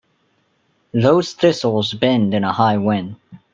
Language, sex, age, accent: English, male, 19-29, United States English